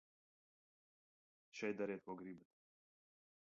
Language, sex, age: Latvian, male, 30-39